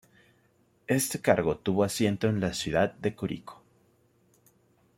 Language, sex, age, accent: Spanish, male, 19-29, México